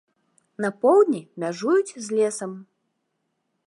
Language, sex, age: Belarusian, female, 30-39